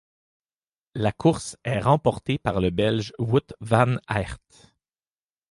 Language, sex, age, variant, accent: French, male, 30-39, Français d'Amérique du Nord, Français du Canada